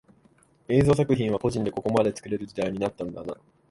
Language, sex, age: Japanese, male, 19-29